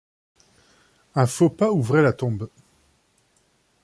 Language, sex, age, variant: French, male, 30-39, Français de métropole